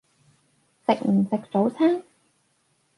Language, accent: Cantonese, 广州音